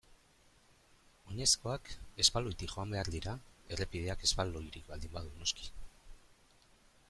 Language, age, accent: Basque, 50-59, Erdialdekoa edo Nafarra (Gipuzkoa, Nafarroa)